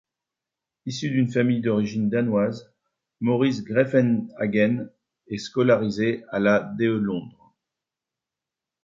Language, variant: French, Français de métropole